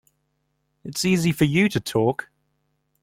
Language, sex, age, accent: English, male, 19-29, England English